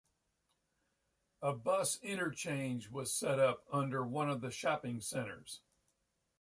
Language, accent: English, United States English